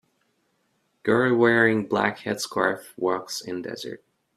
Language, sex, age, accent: English, male, 19-29, United States English